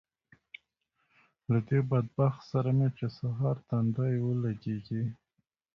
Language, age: Pashto, 19-29